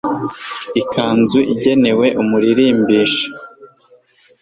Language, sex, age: Kinyarwanda, male, 19-29